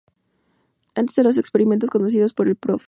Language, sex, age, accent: Spanish, female, 19-29, México